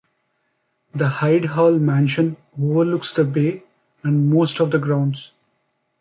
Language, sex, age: English, male, 19-29